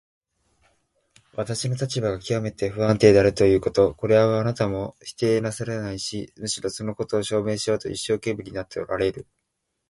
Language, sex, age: Japanese, male, 19-29